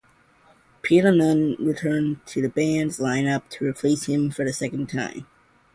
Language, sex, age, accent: English, male, under 19, United States English